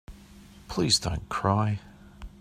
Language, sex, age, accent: English, male, 50-59, Australian English